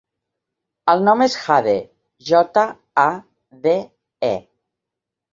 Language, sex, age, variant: Catalan, female, 50-59, Central